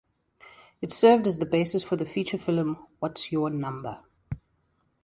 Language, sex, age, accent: English, female, 30-39, Southern African (South Africa, Zimbabwe, Namibia)